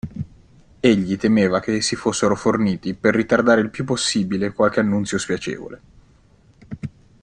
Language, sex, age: Italian, male, 19-29